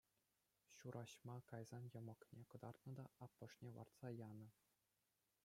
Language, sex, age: Chuvash, male, under 19